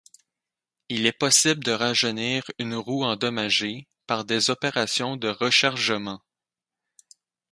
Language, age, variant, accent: French, 19-29, Français d'Amérique du Nord, Français du Canada